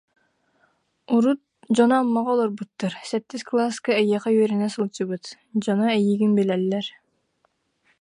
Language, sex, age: Yakut, female, 19-29